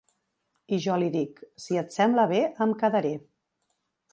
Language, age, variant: Catalan, 40-49, Central